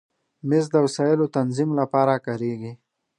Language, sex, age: Pashto, male, under 19